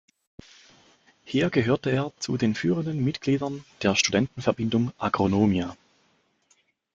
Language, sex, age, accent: German, male, 30-39, Schweizerdeutsch